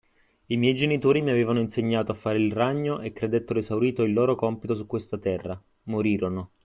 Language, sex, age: Italian, male, 19-29